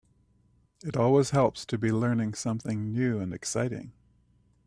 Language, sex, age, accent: English, male, 60-69, Canadian English